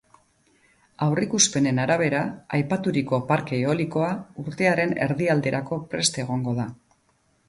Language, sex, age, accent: Basque, female, 50-59, Mendebalekoa (Araba, Bizkaia, Gipuzkoako mendebaleko herri batzuk)